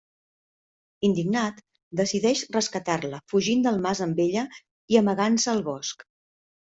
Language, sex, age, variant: Catalan, female, 50-59, Central